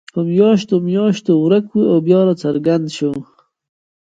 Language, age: Pashto, 19-29